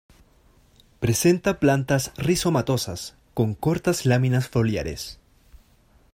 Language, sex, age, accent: Spanish, male, 19-29, Chileno: Chile, Cuyo